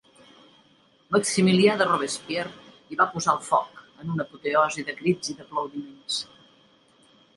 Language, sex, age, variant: Catalan, female, 60-69, Central